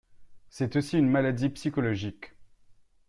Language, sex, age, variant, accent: French, male, 40-49, Français des départements et régions d'outre-mer, Français de La Réunion